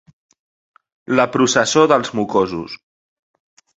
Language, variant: Catalan, Central